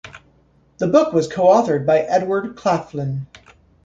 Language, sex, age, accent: English, male, 30-39, United States English